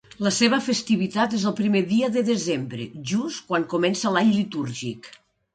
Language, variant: Catalan, Nord-Occidental